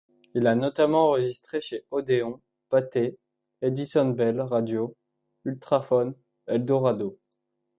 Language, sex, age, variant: French, male, under 19, Français de métropole